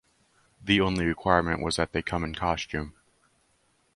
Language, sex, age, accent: English, male, 19-29, United States English